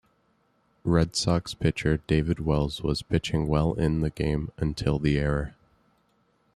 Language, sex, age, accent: English, male, 19-29, Canadian English